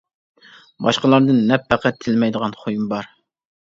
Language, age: Uyghur, 19-29